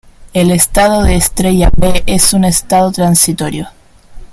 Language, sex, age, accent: Spanish, female, under 19, Chileno: Chile, Cuyo